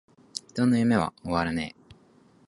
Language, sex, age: Japanese, male, 19-29